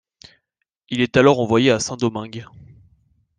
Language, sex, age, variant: French, male, 19-29, Français de métropole